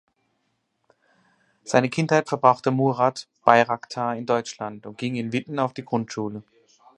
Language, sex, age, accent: German, male, 30-39, Deutschland Deutsch